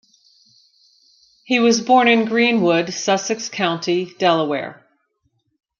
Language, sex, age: English, female, 50-59